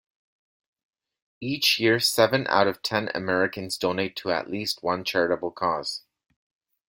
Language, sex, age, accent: English, male, 30-39, Canadian English